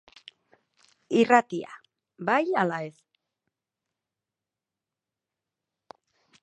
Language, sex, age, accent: Basque, female, 30-39, Erdialdekoa edo Nafarra (Gipuzkoa, Nafarroa)